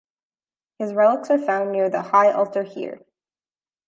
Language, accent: English, United States English